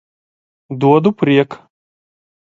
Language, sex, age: Latvian, male, 40-49